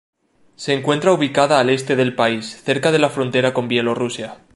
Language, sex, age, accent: Spanish, male, 19-29, España: Norte peninsular (Asturias, Castilla y León, Cantabria, País Vasco, Navarra, Aragón, La Rioja, Guadalajara, Cuenca)